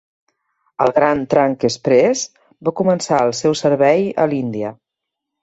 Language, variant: Catalan, Central